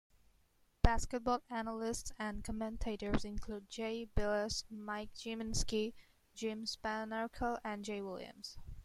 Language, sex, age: English, female, under 19